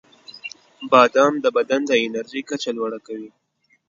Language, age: Pashto, 19-29